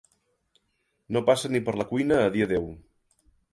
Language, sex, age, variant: Catalan, male, 40-49, Central